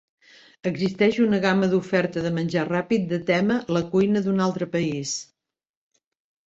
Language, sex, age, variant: Catalan, female, 70-79, Central